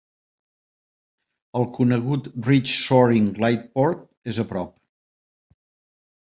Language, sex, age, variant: Catalan, male, 50-59, Central